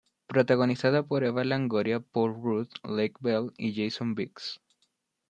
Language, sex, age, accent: Spanish, male, under 19, Chileno: Chile, Cuyo